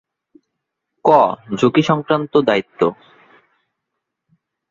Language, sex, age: Bengali, male, 19-29